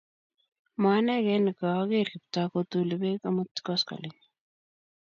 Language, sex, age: Kalenjin, female, 19-29